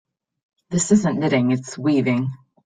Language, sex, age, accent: English, female, 19-29, United States English